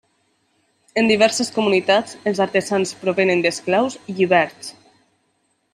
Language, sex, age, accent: Catalan, female, 19-29, valencià